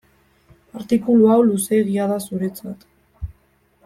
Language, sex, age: Basque, female, 19-29